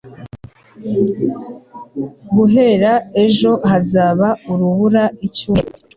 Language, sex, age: Kinyarwanda, female, under 19